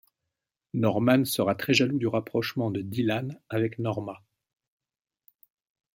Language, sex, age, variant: French, male, 50-59, Français de métropole